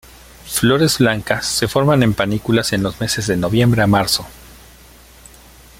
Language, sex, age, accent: Spanish, male, 40-49, México